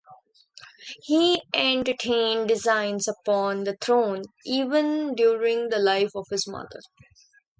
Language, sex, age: English, female, 19-29